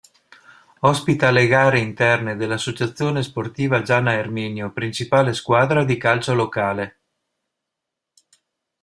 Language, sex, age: Italian, male, 60-69